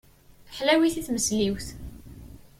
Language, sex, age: Kabyle, female, 19-29